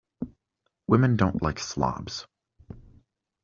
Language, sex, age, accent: English, male, 19-29, United States English